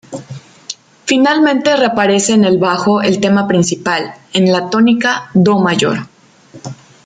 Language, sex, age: Spanish, female, 30-39